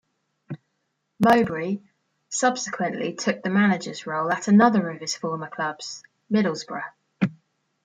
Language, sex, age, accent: English, female, 40-49, England English